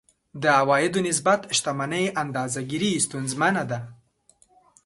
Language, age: Pashto, 19-29